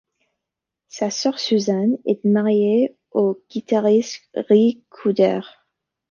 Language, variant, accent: French, Français d'Amérique du Nord, Français des États-Unis